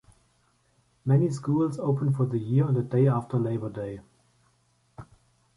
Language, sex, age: English, male, 19-29